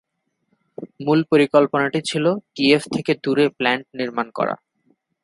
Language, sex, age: Bengali, male, 30-39